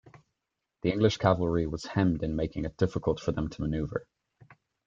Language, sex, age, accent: English, male, 19-29, Irish English